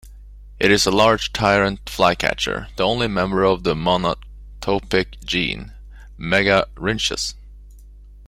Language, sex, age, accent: English, male, 19-29, United States English